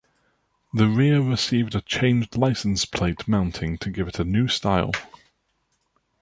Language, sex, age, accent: English, male, 30-39, England English